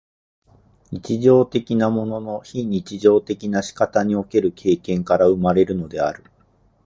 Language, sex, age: Japanese, male, 50-59